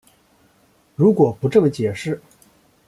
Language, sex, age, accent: Chinese, male, 19-29, 出生地：江苏省